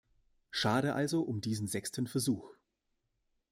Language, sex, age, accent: German, male, 19-29, Deutschland Deutsch